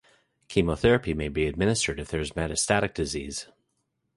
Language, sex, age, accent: English, male, 30-39, Canadian English